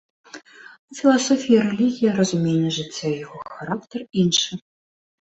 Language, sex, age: Belarusian, female, 19-29